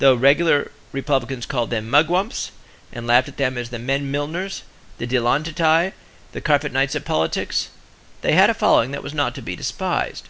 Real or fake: real